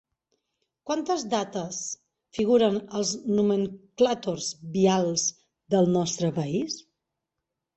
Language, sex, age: Catalan, female, 40-49